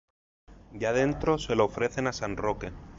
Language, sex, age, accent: Spanish, male, 19-29, España: Sur peninsular (Andalucia, Extremadura, Murcia)